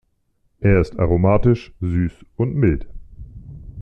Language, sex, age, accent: German, male, 40-49, Deutschland Deutsch